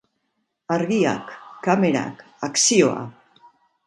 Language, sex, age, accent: Basque, female, 60-69, Mendebalekoa (Araba, Bizkaia, Gipuzkoako mendebaleko herri batzuk)